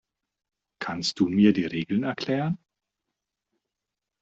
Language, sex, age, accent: German, male, 40-49, Deutschland Deutsch